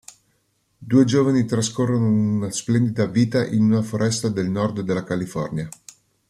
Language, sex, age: Italian, male, 50-59